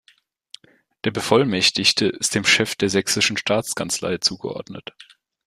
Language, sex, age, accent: German, male, 19-29, Deutschland Deutsch